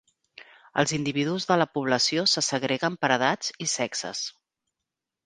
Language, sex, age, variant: Catalan, female, 40-49, Central